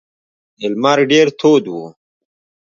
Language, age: Pashto, 19-29